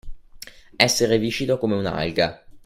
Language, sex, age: Italian, male, under 19